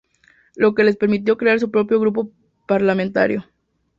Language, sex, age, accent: Spanish, female, under 19, México